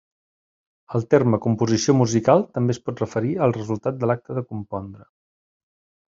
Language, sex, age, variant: Catalan, male, 40-49, Central